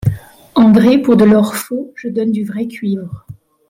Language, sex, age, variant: French, female, 40-49, Français de métropole